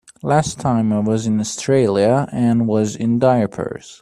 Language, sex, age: English, male, under 19